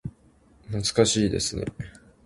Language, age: Japanese, 19-29